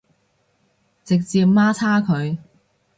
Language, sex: Cantonese, female